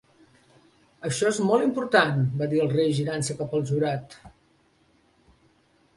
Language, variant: Catalan, Central